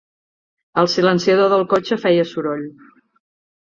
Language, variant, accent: Catalan, Central, central